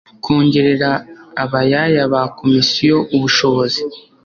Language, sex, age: Kinyarwanda, male, under 19